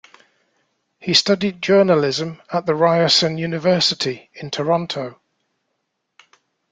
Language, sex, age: English, male, 60-69